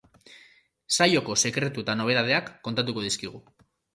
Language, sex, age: Basque, male, 19-29